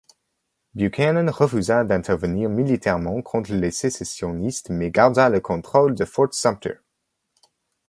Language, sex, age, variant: French, male, 19-29, Français de métropole